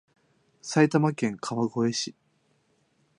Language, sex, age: Japanese, male, 19-29